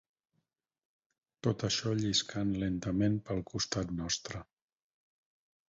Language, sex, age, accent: Catalan, male, 40-49, Barcelona